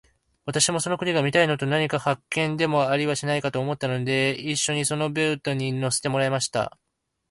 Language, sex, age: Japanese, male, 19-29